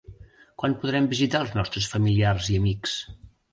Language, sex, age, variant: Catalan, male, 60-69, Central